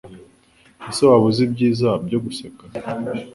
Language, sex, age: Kinyarwanda, male, 19-29